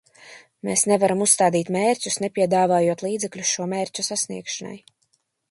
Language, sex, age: Latvian, female, under 19